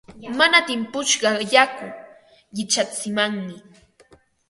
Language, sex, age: Ambo-Pasco Quechua, female, 30-39